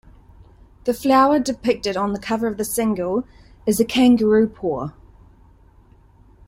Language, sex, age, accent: English, female, 30-39, New Zealand English